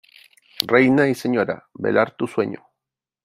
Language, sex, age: Spanish, male, 50-59